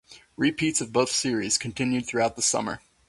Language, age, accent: English, 19-29, United States English